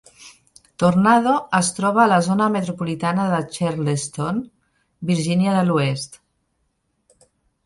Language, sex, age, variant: Catalan, female, 50-59, Central